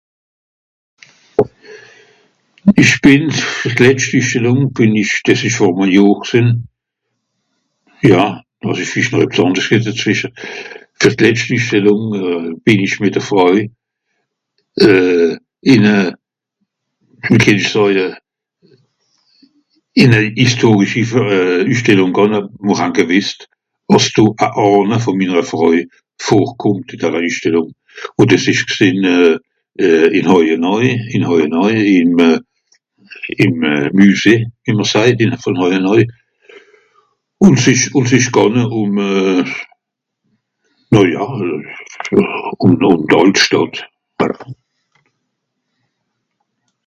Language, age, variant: Swiss German, 70-79, Nordniederàlemmànisch (Rishoffe, Zàwere, Bùsswìller, Hawenau, Brüemt, Stroossbùri, Molse, Dàmbàch, Schlettstàtt, Pfàlzbùri usw.)